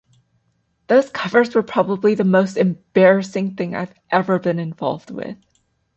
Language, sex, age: English, female, 19-29